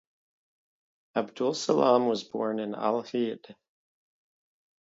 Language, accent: English, United States English